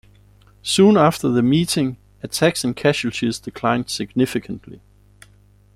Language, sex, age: English, male, 40-49